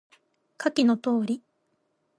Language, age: Japanese, 19-29